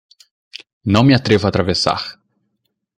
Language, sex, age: Portuguese, male, 19-29